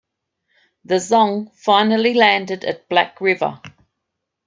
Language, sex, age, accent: English, female, 50-59, Australian English